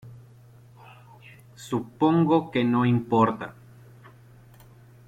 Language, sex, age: Spanish, male, 30-39